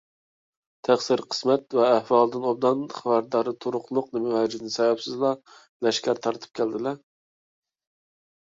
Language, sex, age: Uyghur, male, 30-39